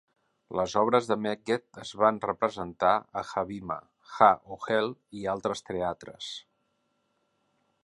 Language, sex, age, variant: Catalan, male, 60-69, Central